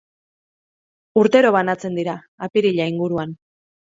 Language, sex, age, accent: Basque, female, 30-39, Mendebalekoa (Araba, Bizkaia, Gipuzkoako mendebaleko herri batzuk)